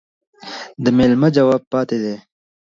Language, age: Pashto, 19-29